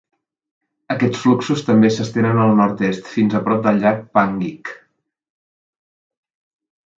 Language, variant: Catalan, Central